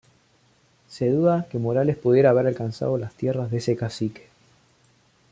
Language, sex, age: Spanish, male, under 19